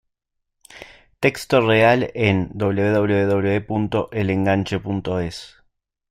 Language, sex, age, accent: Spanish, male, 30-39, Rioplatense: Argentina, Uruguay, este de Bolivia, Paraguay